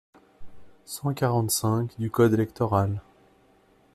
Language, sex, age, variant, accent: French, male, 19-29, Français d'Europe, Français de Suisse